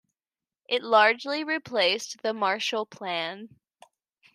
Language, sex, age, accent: English, male, 19-29, United States English